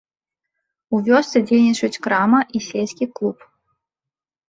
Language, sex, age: Belarusian, female, 19-29